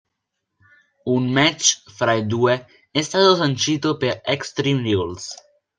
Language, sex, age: Italian, male, 19-29